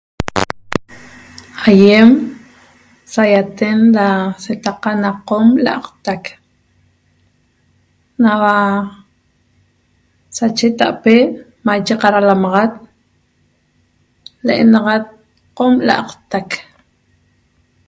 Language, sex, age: Toba, female, 40-49